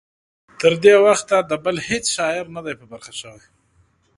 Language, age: Pashto, 30-39